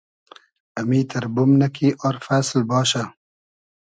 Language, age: Hazaragi, 19-29